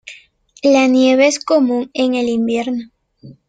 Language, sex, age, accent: Spanish, female, 19-29, América central